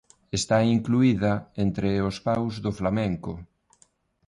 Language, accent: Galician, Neofalante